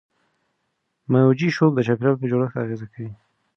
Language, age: Pashto, 19-29